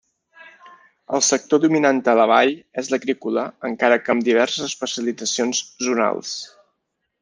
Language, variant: Catalan, Balear